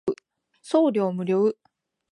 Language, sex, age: Japanese, female, 19-29